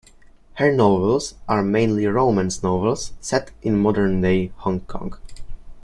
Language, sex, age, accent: English, male, under 19, United States English